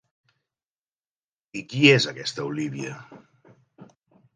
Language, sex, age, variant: Catalan, male, 40-49, Central